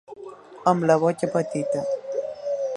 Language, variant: Catalan, Balear